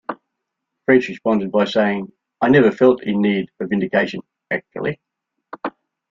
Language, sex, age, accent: English, male, 70-79, Australian English